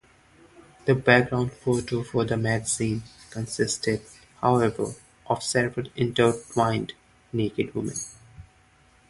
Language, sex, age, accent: English, male, 19-29, India and South Asia (India, Pakistan, Sri Lanka)